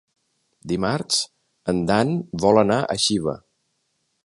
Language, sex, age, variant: Catalan, male, 60-69, Central